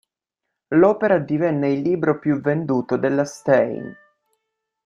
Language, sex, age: Italian, male, 19-29